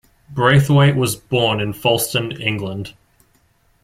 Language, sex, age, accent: English, male, under 19, Australian English